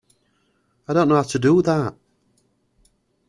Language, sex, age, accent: English, male, 40-49, England English